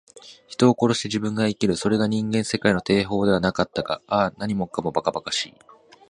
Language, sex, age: Japanese, male, 19-29